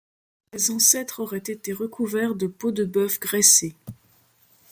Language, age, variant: French, 19-29, Français de métropole